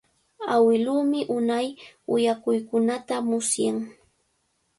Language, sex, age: Cajatambo North Lima Quechua, female, 19-29